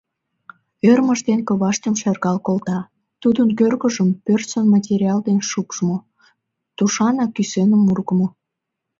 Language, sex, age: Mari, female, under 19